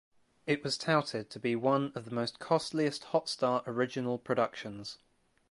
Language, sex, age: English, male, 19-29